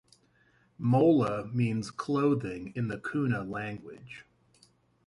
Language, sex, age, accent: English, male, 30-39, United States English